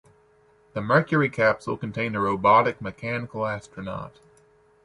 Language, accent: English, United States English